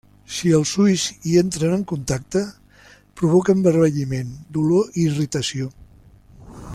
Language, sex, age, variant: Catalan, male, 60-69, Central